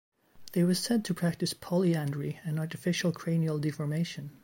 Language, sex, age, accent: English, female, 30-39, United States English